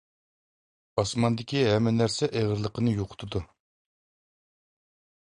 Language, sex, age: Uyghur, male, 40-49